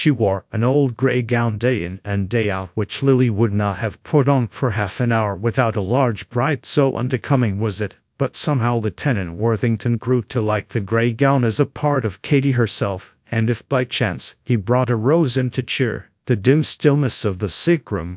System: TTS, GradTTS